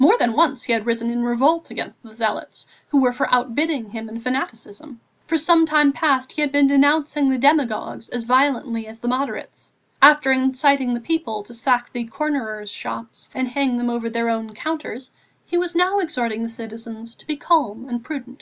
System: none